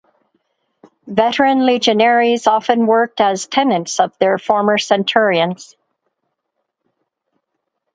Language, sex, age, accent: English, female, 60-69, United States English